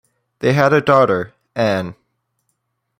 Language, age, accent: English, under 19, Canadian English